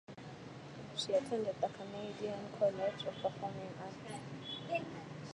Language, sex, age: English, female, 19-29